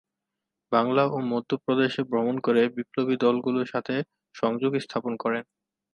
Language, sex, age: Bengali, male, 19-29